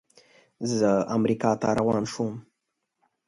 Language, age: Pashto, 19-29